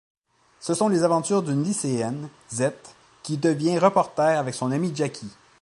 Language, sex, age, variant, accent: French, male, 40-49, Français d'Amérique du Nord, Français du Canada